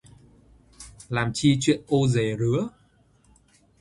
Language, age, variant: Vietnamese, 19-29, Hà Nội